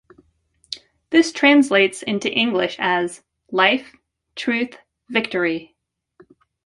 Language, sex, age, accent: English, female, 40-49, United States English